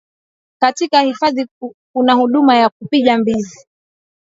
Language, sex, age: Swahili, female, 19-29